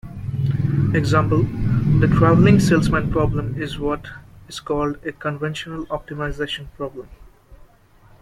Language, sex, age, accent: English, male, 19-29, India and South Asia (India, Pakistan, Sri Lanka)